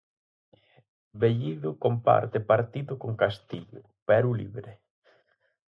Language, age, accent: Galician, 19-29, Atlántico (seseo e gheada)